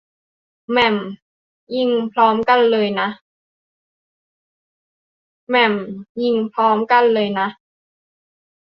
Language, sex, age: Thai, female, 19-29